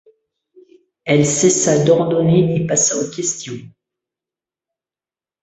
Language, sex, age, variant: French, male, 30-39, Français de métropole